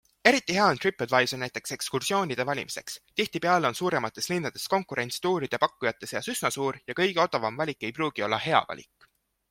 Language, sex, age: Estonian, male, 19-29